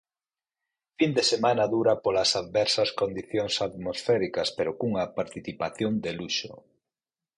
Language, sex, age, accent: Galician, male, 50-59, Normativo (estándar)